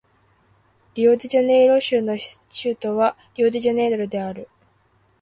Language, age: Japanese, 19-29